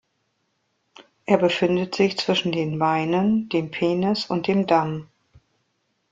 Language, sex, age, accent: German, female, 40-49, Deutschland Deutsch